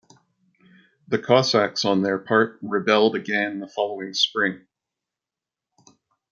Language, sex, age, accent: English, male, 40-49, Canadian English